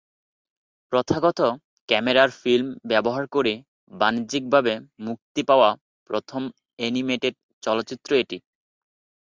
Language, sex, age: Bengali, male, 19-29